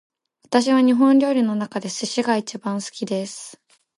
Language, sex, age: Japanese, female, 19-29